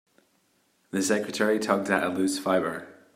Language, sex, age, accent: English, male, 19-29, Scottish English